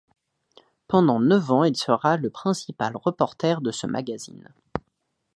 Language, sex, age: French, male, under 19